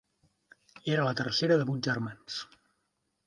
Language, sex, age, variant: Catalan, male, 30-39, Central